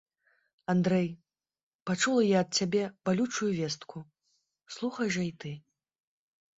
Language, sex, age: Belarusian, female, 19-29